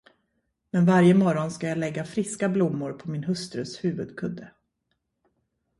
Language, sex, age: Swedish, female, 40-49